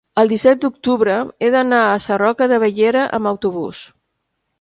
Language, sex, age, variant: Catalan, female, 70-79, Central